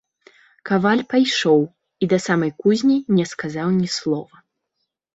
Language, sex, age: Belarusian, female, 19-29